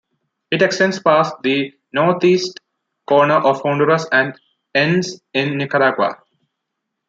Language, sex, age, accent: English, male, 19-29, India and South Asia (India, Pakistan, Sri Lanka)